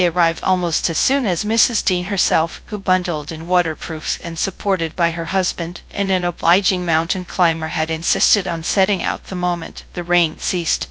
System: TTS, GradTTS